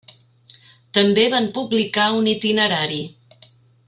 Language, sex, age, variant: Catalan, female, 50-59, Central